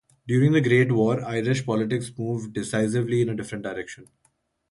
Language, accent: English, India and South Asia (India, Pakistan, Sri Lanka)